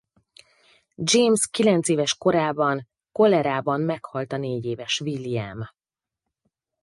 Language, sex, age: Hungarian, female, 40-49